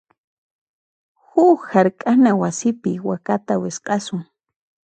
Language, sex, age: Puno Quechua, female, 30-39